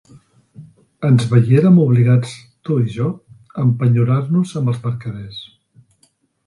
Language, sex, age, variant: Catalan, male, 50-59, Central